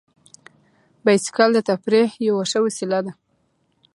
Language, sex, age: Pashto, female, 19-29